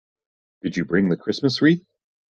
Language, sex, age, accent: English, male, 30-39, United States English